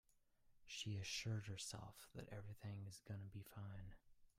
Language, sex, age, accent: English, male, 19-29, United States English